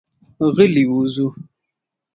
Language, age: Pashto, 30-39